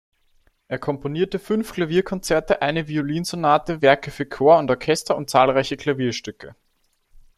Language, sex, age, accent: German, male, 19-29, Österreichisches Deutsch